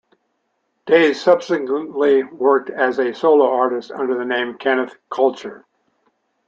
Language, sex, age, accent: English, male, 70-79, Canadian English